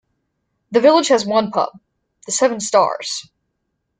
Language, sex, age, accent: English, female, under 19, United States English